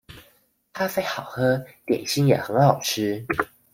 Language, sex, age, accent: Chinese, female, 19-29, 出生地：宜蘭縣